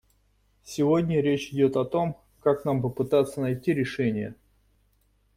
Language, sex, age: Russian, male, 30-39